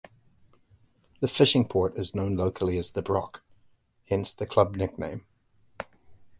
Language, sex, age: English, male, 50-59